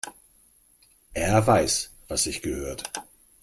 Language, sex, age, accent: German, male, 50-59, Deutschland Deutsch